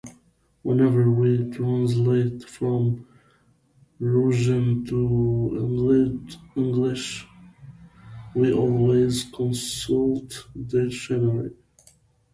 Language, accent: English, United States English